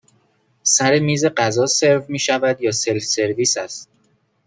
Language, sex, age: Persian, male, 19-29